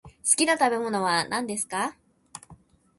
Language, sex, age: Japanese, female, 19-29